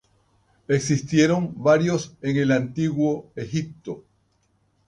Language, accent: Spanish, Caribe: Cuba, Venezuela, Puerto Rico, República Dominicana, Panamá, Colombia caribeña, México caribeño, Costa del golfo de México